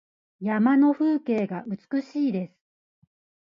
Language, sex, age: Japanese, female, 40-49